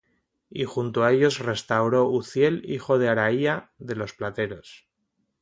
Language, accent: Spanish, España: Norte peninsular (Asturias, Castilla y León, Cantabria, País Vasco, Navarra, Aragón, La Rioja, Guadalajara, Cuenca)